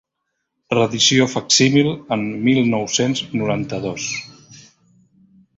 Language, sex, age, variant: Catalan, male, 50-59, Central